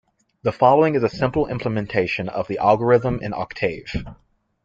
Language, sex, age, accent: English, male, 19-29, United States English